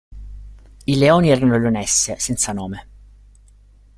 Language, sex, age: Italian, male, 30-39